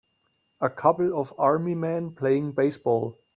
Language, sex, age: English, male, 30-39